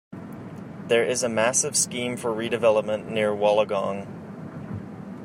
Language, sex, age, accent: English, male, 19-29, United States English